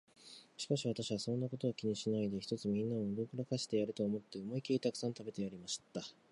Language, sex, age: Japanese, male, 19-29